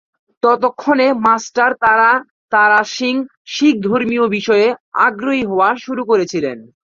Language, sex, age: Bengali, male, 19-29